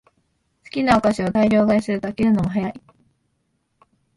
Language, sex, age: Japanese, female, 19-29